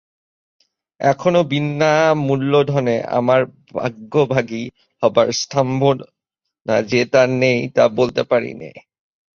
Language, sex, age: Bengali, male, 19-29